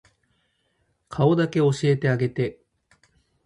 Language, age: Japanese, 40-49